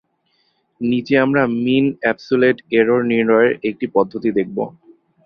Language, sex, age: Bengali, male, 19-29